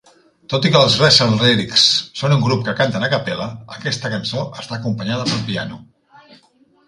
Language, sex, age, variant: Catalan, male, 40-49, Central